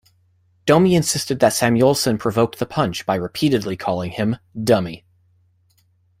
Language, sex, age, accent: English, male, 19-29, United States English